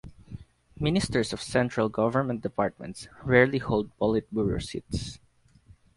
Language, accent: English, Filipino